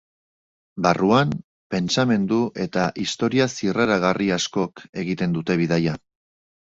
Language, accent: Basque, Erdialdekoa edo Nafarra (Gipuzkoa, Nafarroa)